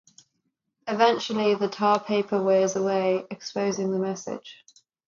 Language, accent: English, England English